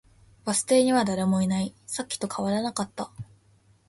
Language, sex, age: Japanese, female, 19-29